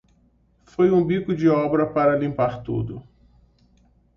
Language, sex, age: Portuguese, male, 40-49